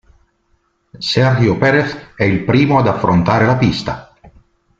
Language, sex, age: Italian, male, 50-59